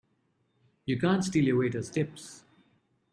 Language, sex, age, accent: English, male, 30-39, India and South Asia (India, Pakistan, Sri Lanka)